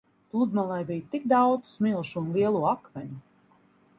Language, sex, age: Latvian, female, 40-49